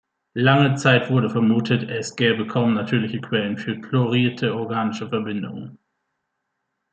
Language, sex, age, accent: German, male, 30-39, Deutschland Deutsch